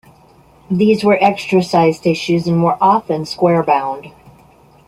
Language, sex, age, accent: English, female, 50-59, United States English